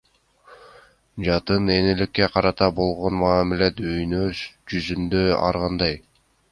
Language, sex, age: Kyrgyz, male, 19-29